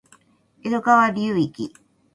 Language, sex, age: Japanese, female, 40-49